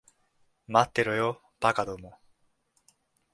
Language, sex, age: Japanese, male, 19-29